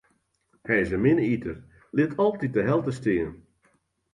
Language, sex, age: Western Frisian, male, 80-89